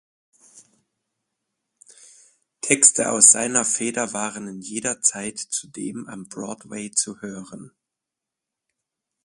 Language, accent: German, Deutschland Deutsch